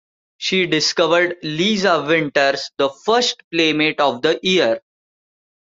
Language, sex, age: English, male, 19-29